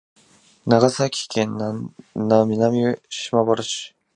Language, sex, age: Japanese, male, 19-29